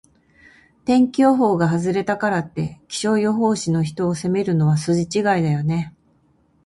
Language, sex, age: Japanese, female, 50-59